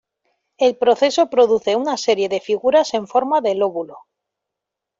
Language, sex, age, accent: Spanish, female, 40-49, España: Norte peninsular (Asturias, Castilla y León, Cantabria, País Vasco, Navarra, Aragón, La Rioja, Guadalajara, Cuenca)